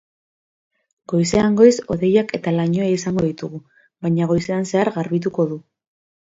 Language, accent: Basque, Mendebalekoa (Araba, Bizkaia, Gipuzkoako mendebaleko herri batzuk)